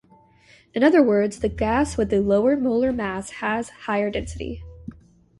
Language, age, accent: English, 19-29, United States English